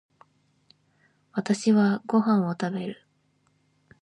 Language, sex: Japanese, female